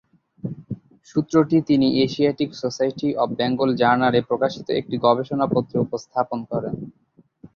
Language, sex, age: Bengali, male, 19-29